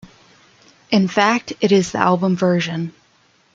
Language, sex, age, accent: English, female, 19-29, United States English